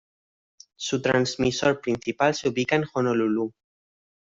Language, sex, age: Spanish, male, 19-29